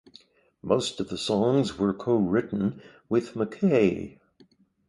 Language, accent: English, Canadian English